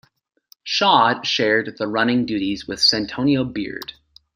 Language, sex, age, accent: English, male, 19-29, United States English